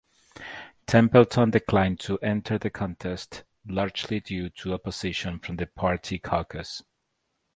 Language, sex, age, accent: English, male, 40-49, United States English